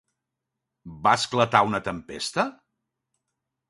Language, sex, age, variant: Catalan, male, 50-59, Central